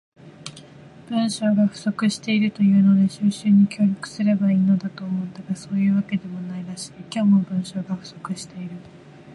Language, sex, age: Japanese, female, 19-29